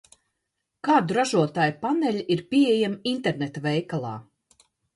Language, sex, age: Latvian, female, 50-59